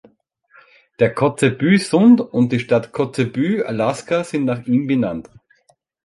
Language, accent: German, Österreichisches Deutsch